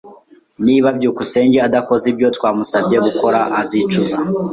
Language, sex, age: Kinyarwanda, male, 19-29